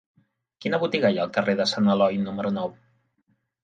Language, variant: Catalan, Central